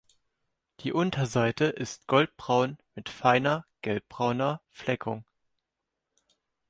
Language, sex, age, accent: German, male, 19-29, Deutschland Deutsch